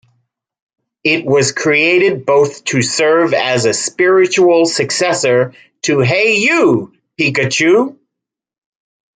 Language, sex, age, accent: English, male, 30-39, United States English